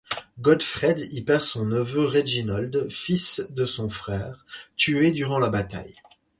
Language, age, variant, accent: French, 19-29, Français d'Europe, Français de Suisse